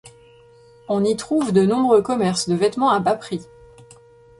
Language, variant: French, Français de métropole